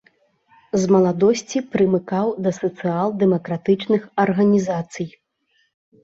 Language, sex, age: Belarusian, female, 30-39